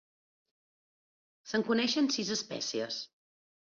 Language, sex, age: Catalan, female, 40-49